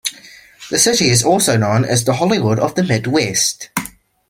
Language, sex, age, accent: English, male, 19-29, New Zealand English